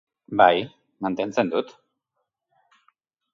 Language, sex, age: Basque, male, 50-59